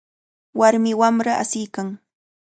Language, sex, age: Cajatambo North Lima Quechua, female, 19-29